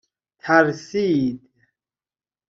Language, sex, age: Persian, male, 30-39